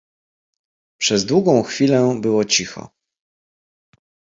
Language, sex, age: Polish, male, 30-39